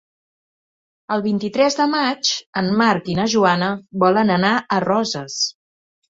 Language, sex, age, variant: Catalan, female, 40-49, Central